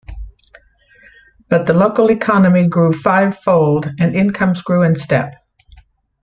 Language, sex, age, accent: English, female, 70-79, United States English